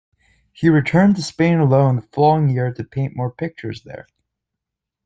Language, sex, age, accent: English, male, 19-29, Canadian English